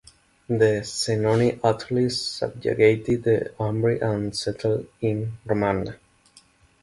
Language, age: English, 19-29